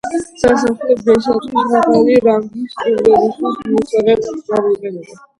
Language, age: Georgian, under 19